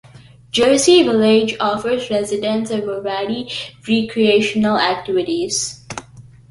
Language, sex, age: English, female, under 19